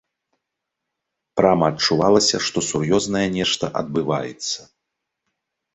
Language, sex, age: Belarusian, male, 30-39